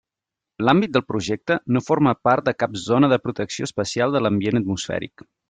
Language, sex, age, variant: Catalan, male, 30-39, Central